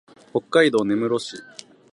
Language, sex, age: Japanese, male, 19-29